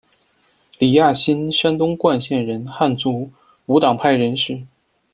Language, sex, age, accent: Chinese, male, 30-39, 出生地：北京市